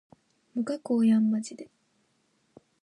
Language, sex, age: Japanese, female, 19-29